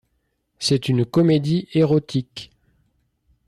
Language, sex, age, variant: French, male, 50-59, Français de métropole